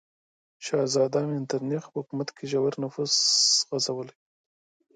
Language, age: Pashto, 19-29